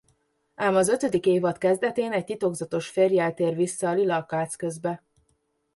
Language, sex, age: Hungarian, female, 19-29